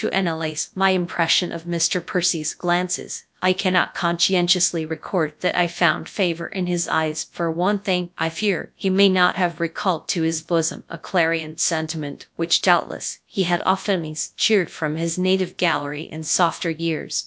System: TTS, GradTTS